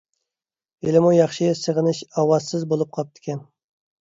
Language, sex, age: Uyghur, male, 30-39